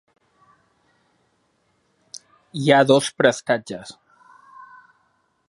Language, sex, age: Catalan, male, 40-49